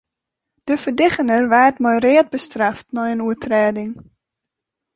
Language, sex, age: Western Frisian, female, 30-39